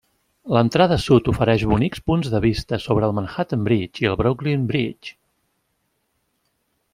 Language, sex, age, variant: Catalan, male, 50-59, Central